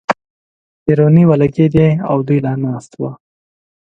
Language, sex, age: Pashto, male, 19-29